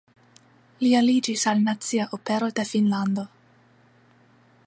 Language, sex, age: Esperanto, female, 19-29